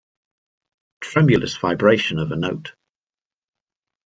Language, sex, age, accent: English, male, 40-49, England English